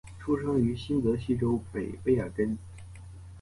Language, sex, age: Chinese, male, 19-29